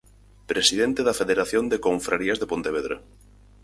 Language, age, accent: Galician, 19-29, Central (gheada)